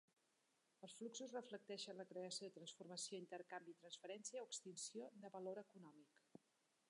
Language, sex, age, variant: Catalan, female, 40-49, Central